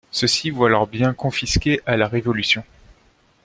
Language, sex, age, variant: French, male, 19-29, Français de métropole